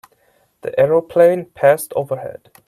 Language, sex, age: English, male, 19-29